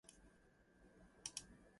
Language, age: English, 19-29